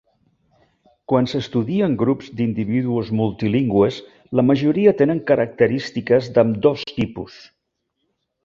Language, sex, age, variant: Catalan, male, 60-69, Central